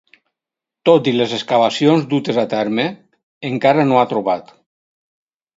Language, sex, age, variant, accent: Catalan, male, 50-59, Valencià meridional, valencià